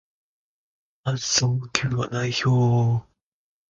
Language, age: English, 19-29